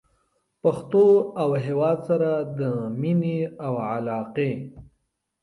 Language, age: Pashto, 30-39